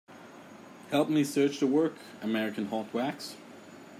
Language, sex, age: English, male, 30-39